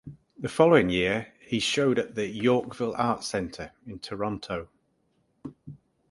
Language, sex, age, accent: English, male, 60-69, England English